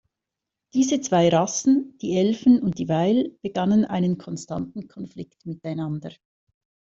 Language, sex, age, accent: German, female, 50-59, Schweizerdeutsch